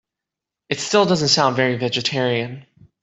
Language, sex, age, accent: English, male, 19-29, United States English